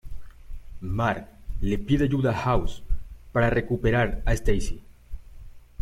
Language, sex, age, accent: Spanish, male, 19-29, México